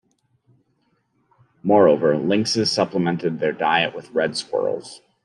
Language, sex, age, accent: English, male, 30-39, United States English